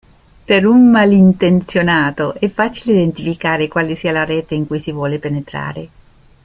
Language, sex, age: Italian, female, 50-59